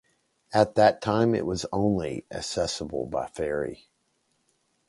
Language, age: English, 50-59